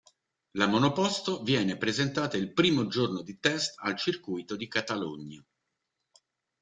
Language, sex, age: Italian, male, 50-59